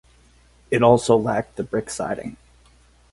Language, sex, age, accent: English, male, 30-39, United States English